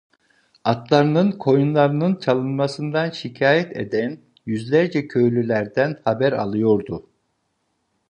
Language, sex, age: Turkish, male, 50-59